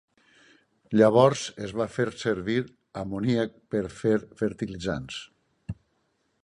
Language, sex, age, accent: Catalan, male, 60-69, valencià